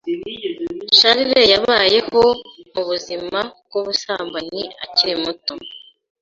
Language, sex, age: Kinyarwanda, female, 19-29